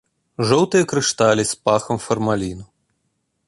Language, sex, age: Belarusian, male, 30-39